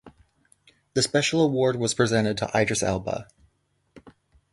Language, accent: English, United States English